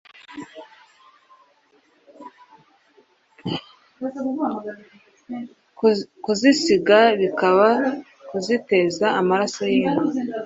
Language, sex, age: Kinyarwanda, female, 30-39